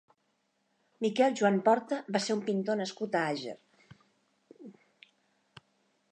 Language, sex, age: Catalan, female, 50-59